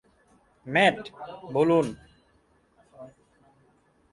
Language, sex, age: Bengali, male, 19-29